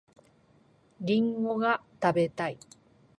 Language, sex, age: Japanese, female, 50-59